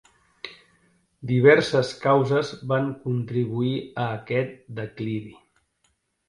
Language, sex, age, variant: Catalan, male, 50-59, Central